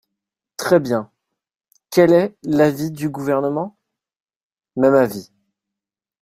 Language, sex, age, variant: French, male, 30-39, Français de métropole